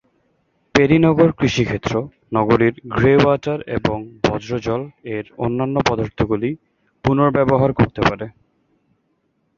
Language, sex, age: Bengali, male, 19-29